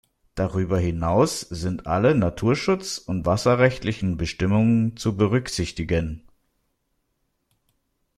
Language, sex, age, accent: German, male, 30-39, Deutschland Deutsch